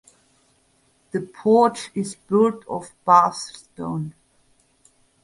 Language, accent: English, German